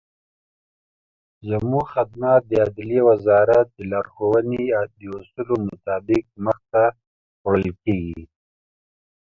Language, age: Pashto, 40-49